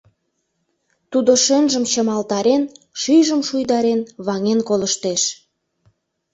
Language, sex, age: Mari, female, 19-29